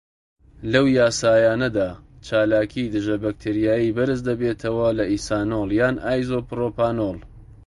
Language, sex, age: Central Kurdish, male, 30-39